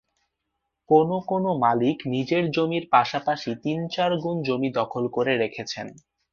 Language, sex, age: Bengali, male, 19-29